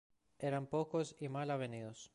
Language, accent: Spanish, Andino-Pacífico: Colombia, Perú, Ecuador, oeste de Bolivia y Venezuela andina